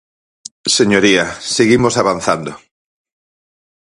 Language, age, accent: Galician, 40-49, Atlántico (seseo e gheada)